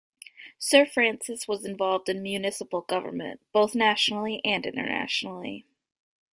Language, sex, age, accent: English, female, 19-29, United States English